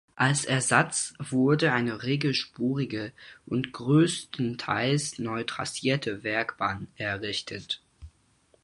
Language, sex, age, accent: German, male, under 19, Deutschland Deutsch